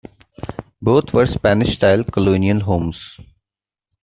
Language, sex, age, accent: English, male, 19-29, India and South Asia (India, Pakistan, Sri Lanka)